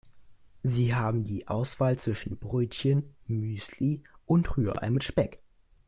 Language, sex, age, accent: German, male, under 19, Deutschland Deutsch